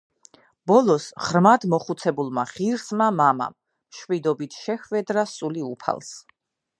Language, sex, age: Georgian, female, 30-39